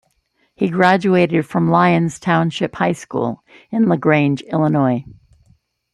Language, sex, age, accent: English, female, 60-69, United States English